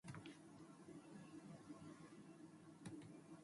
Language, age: English, 19-29